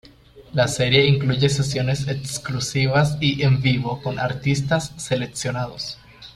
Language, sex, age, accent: Spanish, male, under 19, Caribe: Cuba, Venezuela, Puerto Rico, República Dominicana, Panamá, Colombia caribeña, México caribeño, Costa del golfo de México